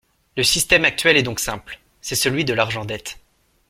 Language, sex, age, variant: French, male, 19-29, Français de métropole